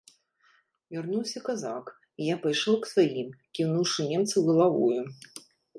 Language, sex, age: Belarusian, female, 30-39